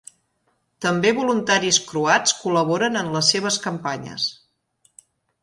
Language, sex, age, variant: Catalan, female, 40-49, Central